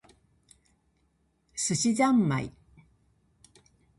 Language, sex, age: Japanese, female, 60-69